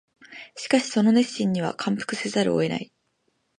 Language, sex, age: Japanese, female, 19-29